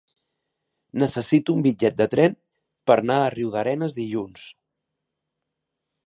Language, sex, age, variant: Catalan, male, 30-39, Central